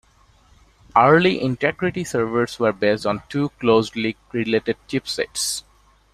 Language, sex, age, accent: English, male, 19-29, India and South Asia (India, Pakistan, Sri Lanka)